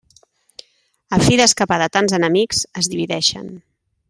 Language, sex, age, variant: Catalan, female, 30-39, Central